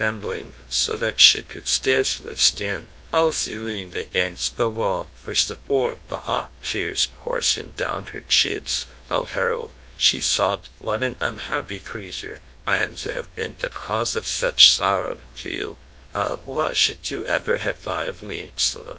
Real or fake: fake